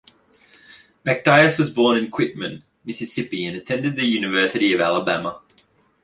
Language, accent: English, Australian English